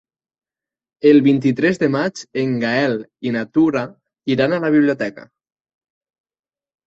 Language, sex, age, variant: Catalan, male, 19-29, Nord-Occidental